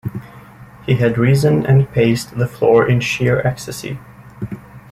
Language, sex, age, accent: English, male, 19-29, United States English